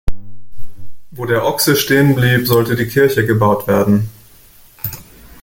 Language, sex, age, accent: German, male, 30-39, Deutschland Deutsch